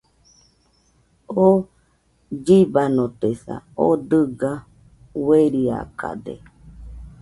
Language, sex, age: Nüpode Huitoto, female, 40-49